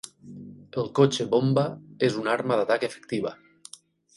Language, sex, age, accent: Catalan, male, 30-39, valencià; valencià meridional